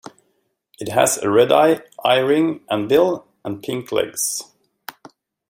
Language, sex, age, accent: English, male, 40-49, United States English